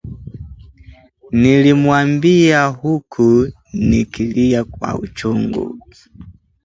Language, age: Swahili, 19-29